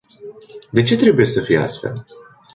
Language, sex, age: Romanian, male, 19-29